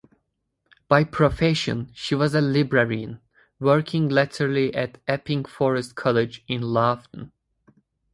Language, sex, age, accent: English, male, 19-29, United States English